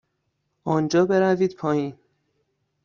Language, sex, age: Persian, male, 19-29